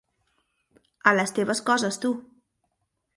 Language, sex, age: Catalan, female, 40-49